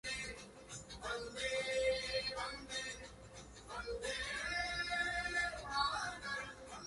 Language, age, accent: English, 19-29, India and South Asia (India, Pakistan, Sri Lanka); Malaysian English